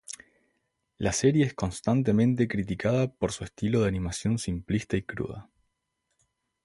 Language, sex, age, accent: Spanish, male, 30-39, Rioplatense: Argentina, Uruguay, este de Bolivia, Paraguay